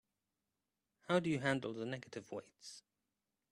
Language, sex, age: English, male, 30-39